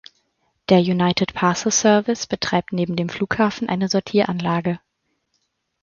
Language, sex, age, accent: German, female, 30-39, Deutschland Deutsch